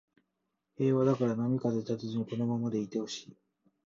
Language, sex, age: Japanese, male, 19-29